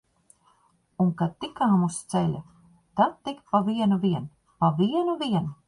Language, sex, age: Latvian, female, 50-59